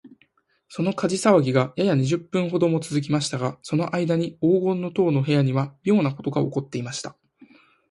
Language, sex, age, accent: Japanese, male, 19-29, 標準語